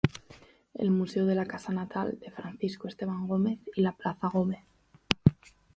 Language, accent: Spanish, España: Norte peninsular (Asturias, Castilla y León, Cantabria, País Vasco, Navarra, Aragón, La Rioja, Guadalajara, Cuenca)